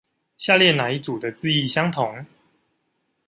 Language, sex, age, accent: Chinese, male, 19-29, 出生地：臺北市